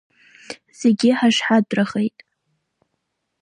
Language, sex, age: Abkhazian, female, under 19